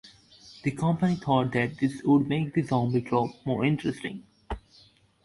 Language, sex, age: English, male, under 19